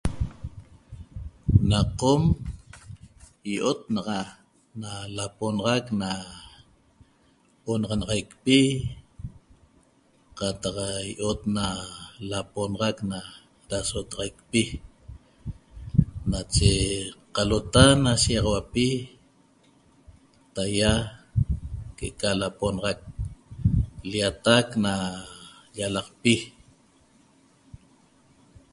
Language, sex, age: Toba, female, 50-59